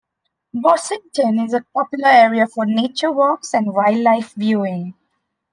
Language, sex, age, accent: English, female, 19-29, India and South Asia (India, Pakistan, Sri Lanka)